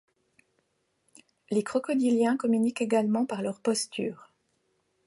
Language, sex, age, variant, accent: French, female, 40-49, Français d'Europe, Français de Suisse